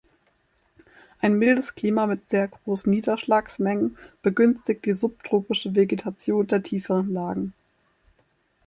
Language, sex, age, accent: German, female, 19-29, Deutschland Deutsch